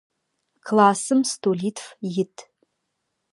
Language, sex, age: Adyghe, female, 30-39